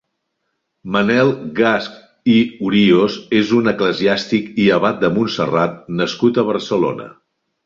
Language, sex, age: Catalan, male, 60-69